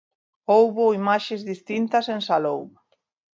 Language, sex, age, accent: Galician, female, 40-49, Normativo (estándar)